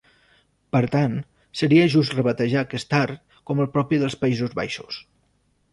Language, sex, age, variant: Catalan, male, 40-49, Central